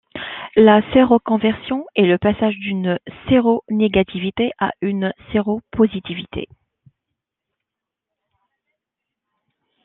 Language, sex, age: French, female, 30-39